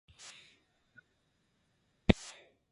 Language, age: Japanese, 19-29